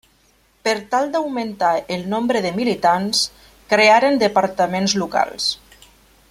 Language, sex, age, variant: Catalan, female, 40-49, Central